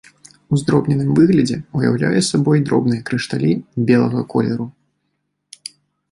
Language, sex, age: Belarusian, male, 19-29